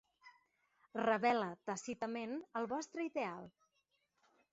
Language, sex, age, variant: Catalan, female, 30-39, Central